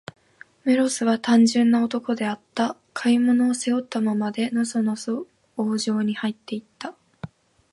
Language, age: Japanese, 19-29